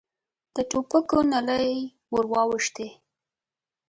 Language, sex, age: Pashto, female, 19-29